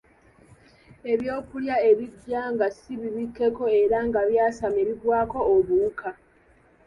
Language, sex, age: Ganda, female, 19-29